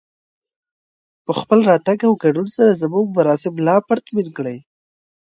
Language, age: Pashto, 19-29